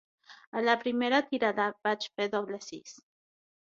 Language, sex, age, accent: Catalan, female, 19-29, central; aprenent (recent, des del castellà)